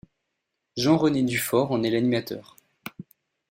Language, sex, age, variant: French, male, 19-29, Français de métropole